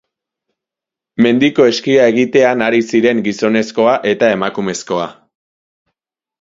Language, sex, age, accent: Basque, male, 19-29, Mendebalekoa (Araba, Bizkaia, Gipuzkoako mendebaleko herri batzuk)